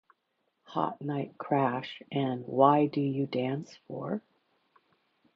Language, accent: English, United States English